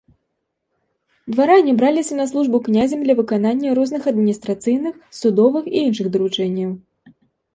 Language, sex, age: Belarusian, female, 19-29